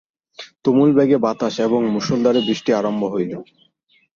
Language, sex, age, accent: Bengali, male, 19-29, প্রমিত; চলিত